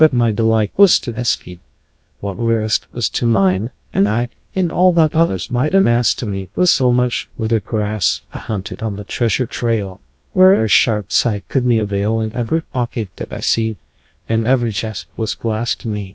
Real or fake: fake